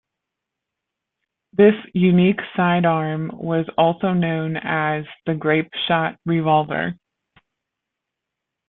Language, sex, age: English, female, 30-39